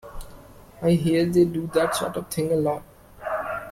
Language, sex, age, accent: English, male, 19-29, India and South Asia (India, Pakistan, Sri Lanka)